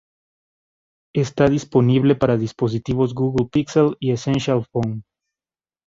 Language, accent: Spanish, América central